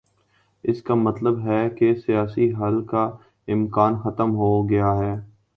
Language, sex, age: Urdu, male, 19-29